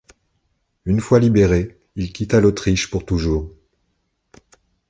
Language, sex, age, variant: French, male, 50-59, Français de métropole